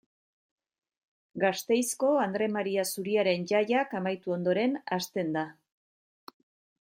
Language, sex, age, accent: Basque, female, 40-49, Mendebalekoa (Araba, Bizkaia, Gipuzkoako mendebaleko herri batzuk)